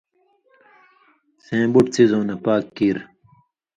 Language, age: Indus Kohistani, 30-39